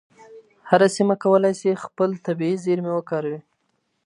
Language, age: Pashto, 19-29